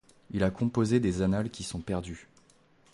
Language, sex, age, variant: French, male, 19-29, Français de métropole